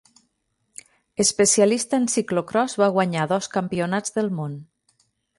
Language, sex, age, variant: Catalan, female, 40-49, Nord-Occidental